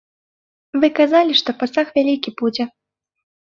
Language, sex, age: Belarusian, female, 19-29